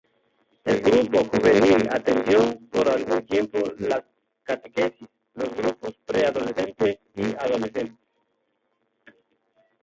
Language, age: Spanish, 40-49